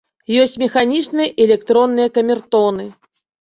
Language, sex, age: Belarusian, female, 40-49